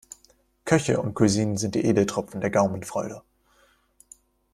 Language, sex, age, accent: German, male, 19-29, Deutschland Deutsch